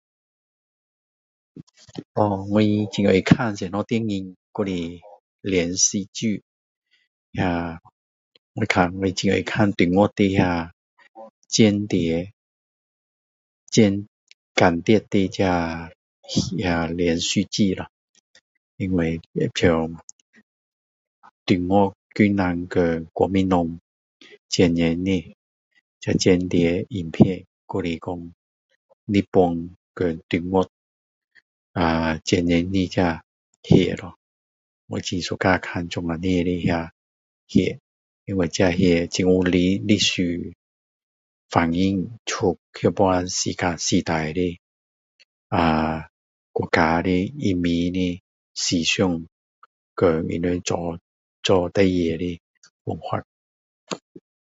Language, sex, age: Min Dong Chinese, male, 50-59